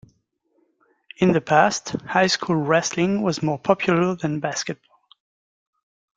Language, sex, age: English, male, 30-39